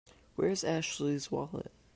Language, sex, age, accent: English, male, under 19, United States English